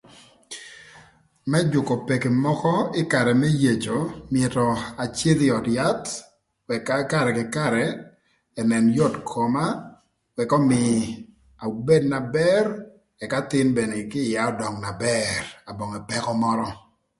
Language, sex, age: Thur, male, 30-39